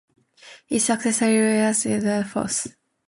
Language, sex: English, female